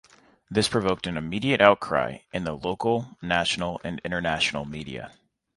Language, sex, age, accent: English, male, 30-39, United States English